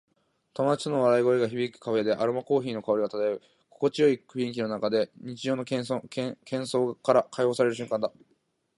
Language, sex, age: Japanese, male, 19-29